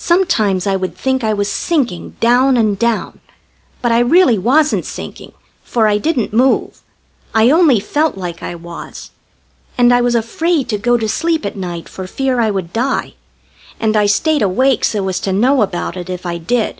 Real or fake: real